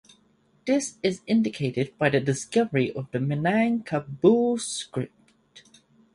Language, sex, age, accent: English, male, 30-39, England English